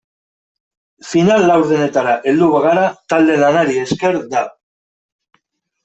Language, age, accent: Basque, 30-39, Mendebalekoa (Araba, Bizkaia, Gipuzkoako mendebaleko herri batzuk)